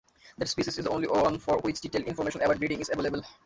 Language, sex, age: English, male, 19-29